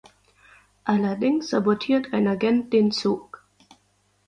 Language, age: German, 19-29